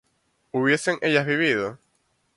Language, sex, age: Spanish, male, 19-29